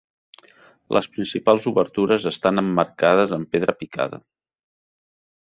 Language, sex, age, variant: Catalan, male, 50-59, Central